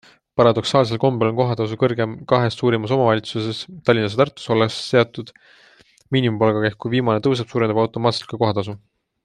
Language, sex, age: Estonian, male, 19-29